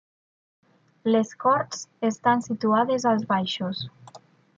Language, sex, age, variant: Catalan, female, 30-39, Nord-Occidental